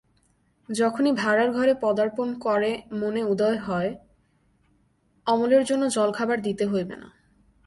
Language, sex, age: Bengali, female, 19-29